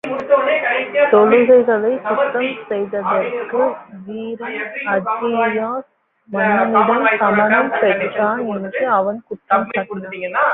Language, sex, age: Tamil, female, 19-29